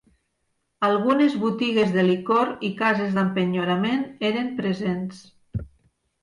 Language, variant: Catalan, Nord-Occidental